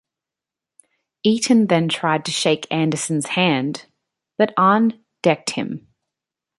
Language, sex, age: English, female, 19-29